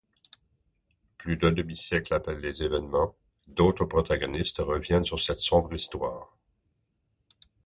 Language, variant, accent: French, Français d'Amérique du Nord, Français du Canada